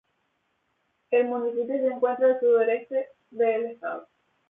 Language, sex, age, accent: Spanish, female, 19-29, España: Islas Canarias